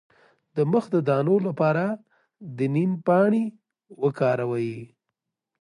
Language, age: Pashto, 40-49